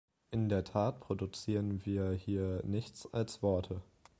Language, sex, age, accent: German, male, 19-29, Deutschland Deutsch